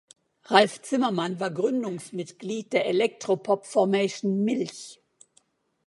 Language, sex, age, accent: German, female, 60-69, Deutschland Deutsch